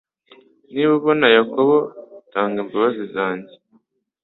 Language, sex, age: Kinyarwanda, male, under 19